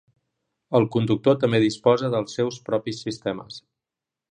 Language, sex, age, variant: Catalan, male, 40-49, Central